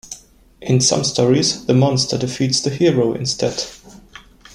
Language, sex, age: English, male, 19-29